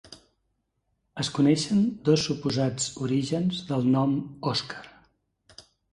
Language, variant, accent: Catalan, Central, central